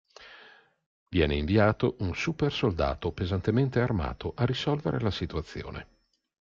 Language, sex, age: Italian, male, 50-59